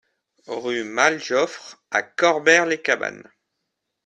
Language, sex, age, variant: French, male, 19-29, Français de métropole